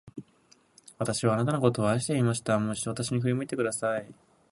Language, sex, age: Japanese, male, under 19